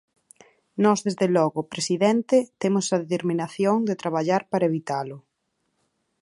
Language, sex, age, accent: Galician, female, 30-39, Oriental (común en zona oriental); Normativo (estándar)